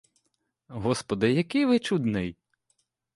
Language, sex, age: Ukrainian, male, 30-39